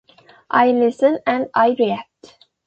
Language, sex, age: English, female, 19-29